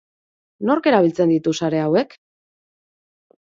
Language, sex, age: Basque, female, 40-49